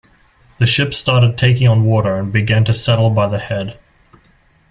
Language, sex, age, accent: English, male, under 19, Australian English